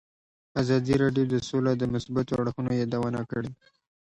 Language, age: Pashto, 19-29